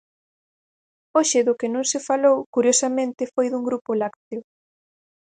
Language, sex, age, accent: Galician, female, 19-29, Central (gheada)